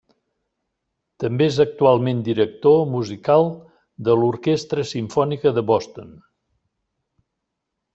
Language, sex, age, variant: Catalan, male, 60-69, Central